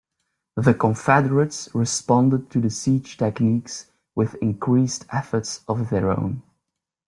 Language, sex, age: English, male, 19-29